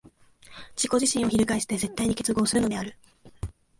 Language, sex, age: Japanese, female, 19-29